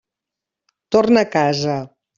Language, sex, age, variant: Catalan, female, 50-59, Central